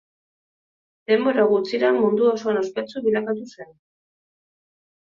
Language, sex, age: Basque, female, 30-39